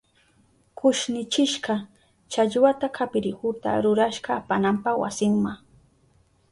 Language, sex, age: Southern Pastaza Quechua, female, 19-29